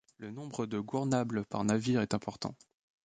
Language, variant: French, Français de métropole